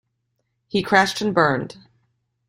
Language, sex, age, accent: English, female, 30-39, United States English